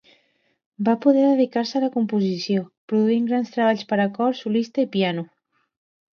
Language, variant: Catalan, Central